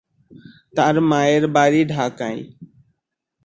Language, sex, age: Bengali, male, 19-29